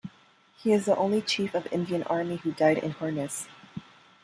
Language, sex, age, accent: English, female, 30-39, United States English